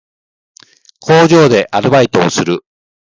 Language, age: Japanese, 50-59